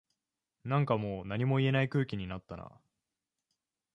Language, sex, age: Japanese, male, 19-29